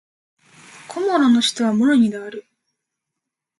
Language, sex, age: Japanese, female, 19-29